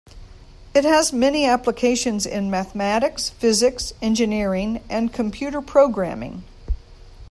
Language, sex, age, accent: English, female, 60-69, United States English